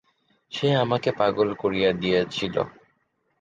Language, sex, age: Bengali, male, 19-29